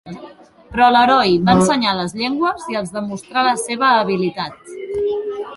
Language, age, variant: Catalan, under 19, Central